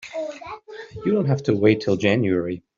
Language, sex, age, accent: English, male, 30-39, United States English